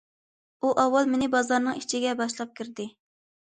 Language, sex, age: Uyghur, female, under 19